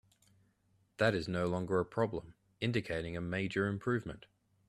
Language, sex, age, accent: English, male, 30-39, Australian English